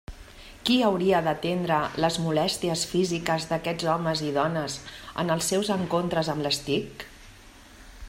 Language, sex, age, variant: Catalan, female, 50-59, Central